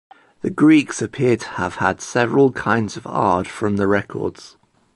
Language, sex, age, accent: English, male, 30-39, England English